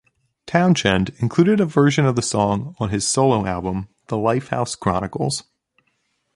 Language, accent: English, United States English